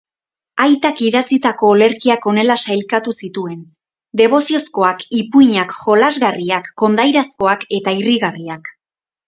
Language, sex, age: Basque, female, 19-29